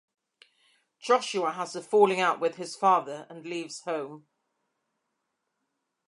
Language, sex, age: English, female, 40-49